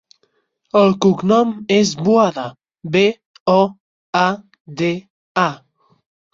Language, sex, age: Catalan, male, 19-29